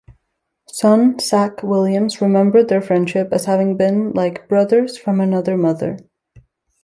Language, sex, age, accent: English, female, 19-29, United States English